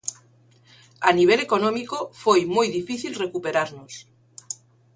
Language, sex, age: Galician, female, 50-59